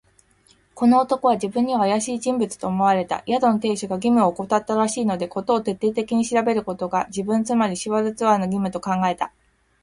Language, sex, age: Japanese, female, 40-49